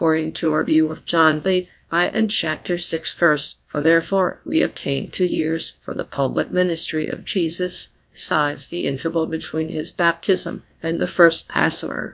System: TTS, GlowTTS